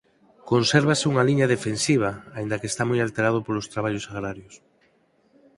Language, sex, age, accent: Galician, male, 40-49, Normativo (estándar)